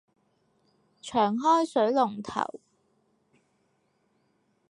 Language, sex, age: Cantonese, female, 19-29